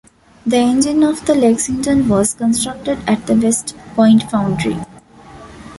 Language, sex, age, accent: English, female, 19-29, India and South Asia (India, Pakistan, Sri Lanka)